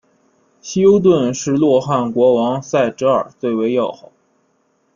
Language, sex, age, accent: Chinese, male, 19-29, 出生地：山东省